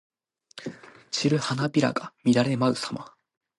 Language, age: Japanese, 19-29